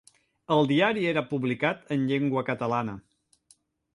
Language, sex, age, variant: Catalan, male, 50-59, Central